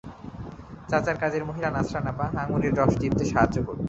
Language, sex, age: Bengali, male, 19-29